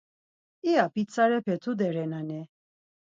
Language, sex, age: Laz, female, 40-49